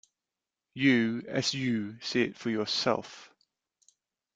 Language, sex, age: English, male, 40-49